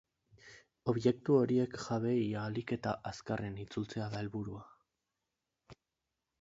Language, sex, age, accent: Basque, male, 19-29, Mendebalekoa (Araba, Bizkaia, Gipuzkoako mendebaleko herri batzuk)